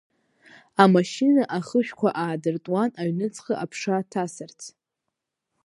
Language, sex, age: Abkhazian, female, under 19